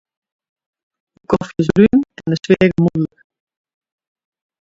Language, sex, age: Western Frisian, female, 30-39